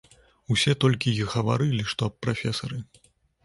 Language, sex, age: Belarusian, male, 30-39